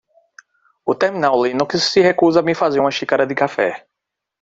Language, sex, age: Portuguese, male, 30-39